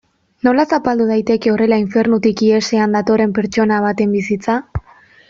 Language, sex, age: Basque, female, 19-29